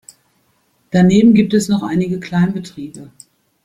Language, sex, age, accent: German, female, 50-59, Deutschland Deutsch